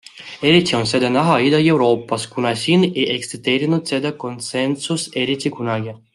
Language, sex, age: Estonian, male, 19-29